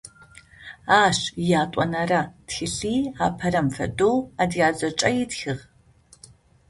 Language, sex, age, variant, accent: Adyghe, female, 50-59, Адыгабзэ (Кирил, пстэумэ зэдыряе), Бжъэдыгъу (Bjeduğ)